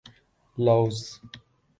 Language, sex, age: Urdu, male, 19-29